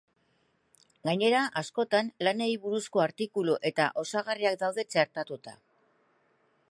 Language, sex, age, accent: Basque, female, 50-59, Mendebalekoa (Araba, Bizkaia, Gipuzkoako mendebaleko herri batzuk)